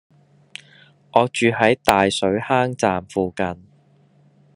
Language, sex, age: Cantonese, male, 30-39